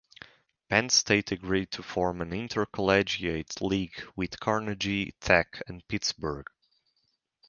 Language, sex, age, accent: English, male, 19-29, United States English